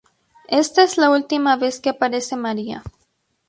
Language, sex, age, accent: Spanish, female, 19-29, México